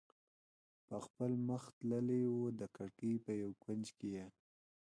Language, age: Pashto, 19-29